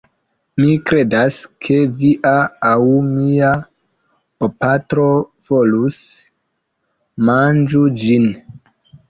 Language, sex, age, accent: Esperanto, male, 19-29, Internacia